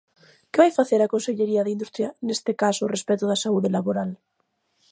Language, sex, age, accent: Galician, female, 30-39, Central (gheada); Normativo (estándar)